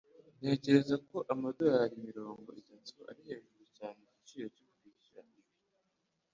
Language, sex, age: Kinyarwanda, male, under 19